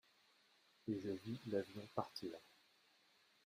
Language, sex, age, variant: French, male, 30-39, Français de métropole